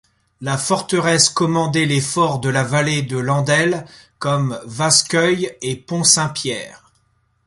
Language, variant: French, Français de métropole